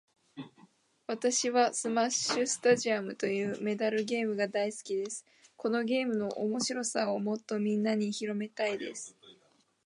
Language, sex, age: Japanese, female, 19-29